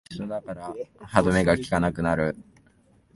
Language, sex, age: Japanese, male, 19-29